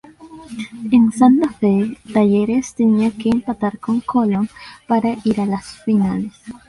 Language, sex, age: Spanish, female, under 19